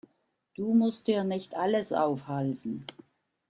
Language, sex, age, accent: German, female, 60-69, Schweizerdeutsch